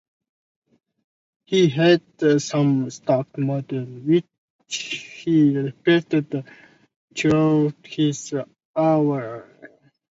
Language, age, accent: English, 19-29, United States English